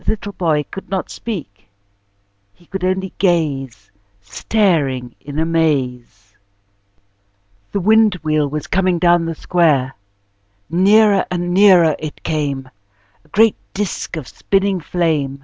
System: none